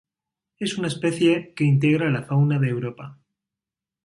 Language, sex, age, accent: Spanish, male, 40-49, España: Centro-Sur peninsular (Madrid, Toledo, Castilla-La Mancha)